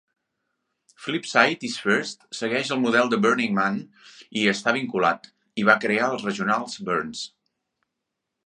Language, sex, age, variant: Catalan, male, 50-59, Central